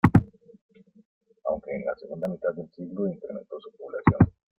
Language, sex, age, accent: Spanish, male, 50-59, América central